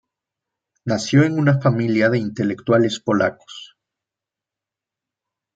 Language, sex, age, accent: Spanish, male, 30-39, México